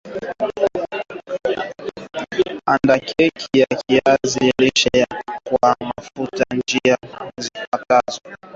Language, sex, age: Swahili, male, 19-29